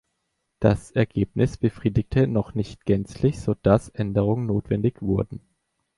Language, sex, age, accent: German, male, 19-29, Deutschland Deutsch